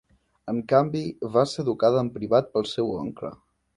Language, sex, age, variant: Catalan, male, 19-29, Central